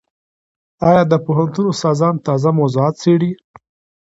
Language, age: Pashto, 19-29